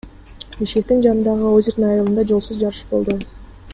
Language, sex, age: Kyrgyz, female, 19-29